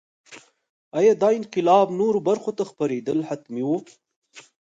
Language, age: Pashto, 19-29